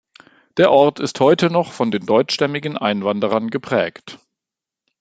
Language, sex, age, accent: German, male, 40-49, Deutschland Deutsch